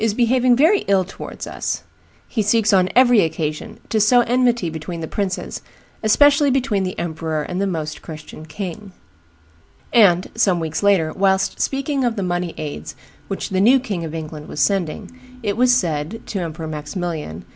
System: none